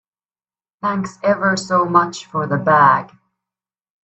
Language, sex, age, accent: English, female, 19-29, United States English